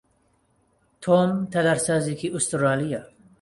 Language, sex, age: Central Kurdish, male, 30-39